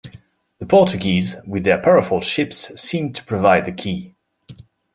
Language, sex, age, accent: English, male, 19-29, United States English